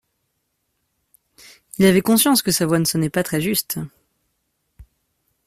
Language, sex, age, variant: French, male, 19-29, Français de métropole